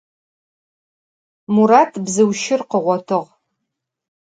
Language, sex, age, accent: Adyghe, female, 40-49, Кıэмгуй (Çemguy)